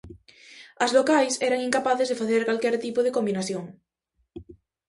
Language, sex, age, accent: Galician, female, 19-29, Atlántico (seseo e gheada)